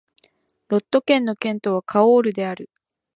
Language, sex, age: Japanese, female, 19-29